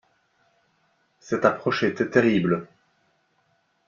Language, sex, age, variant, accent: French, male, 30-39, Français d'Europe, Français de Belgique